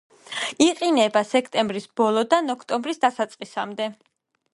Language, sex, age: Georgian, female, 19-29